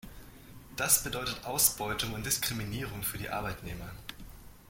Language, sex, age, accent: German, male, 19-29, Deutschland Deutsch